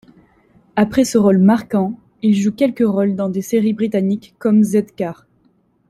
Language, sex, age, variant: French, female, 19-29, Français de métropole